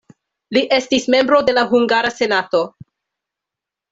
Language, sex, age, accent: Esperanto, female, 19-29, Internacia